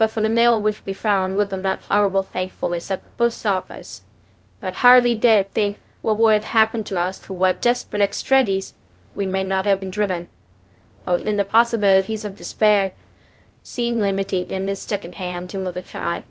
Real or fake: fake